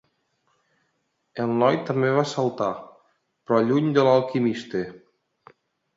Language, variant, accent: Catalan, Nord-Occidental, nord-occidental